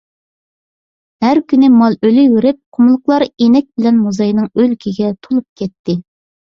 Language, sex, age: Uyghur, female, 30-39